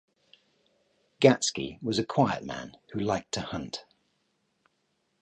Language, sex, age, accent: English, male, 40-49, England English